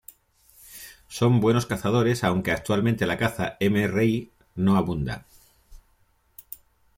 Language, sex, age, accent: Spanish, male, 50-59, España: Centro-Sur peninsular (Madrid, Toledo, Castilla-La Mancha)